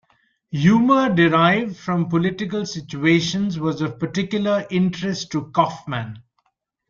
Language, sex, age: English, male, 50-59